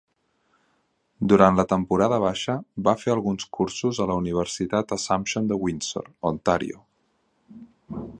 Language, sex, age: Catalan, male, 30-39